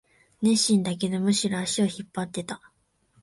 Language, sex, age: Japanese, female, 19-29